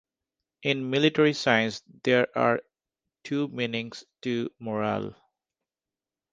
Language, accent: English, India and South Asia (India, Pakistan, Sri Lanka)